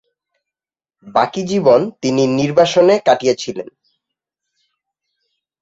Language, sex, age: Bengali, male, 19-29